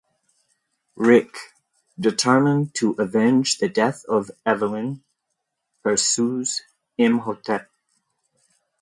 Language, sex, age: English, male, 30-39